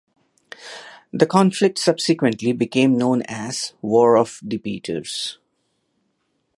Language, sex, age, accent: English, male, 30-39, India and South Asia (India, Pakistan, Sri Lanka)